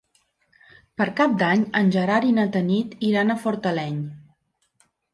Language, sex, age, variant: Catalan, female, 50-59, Central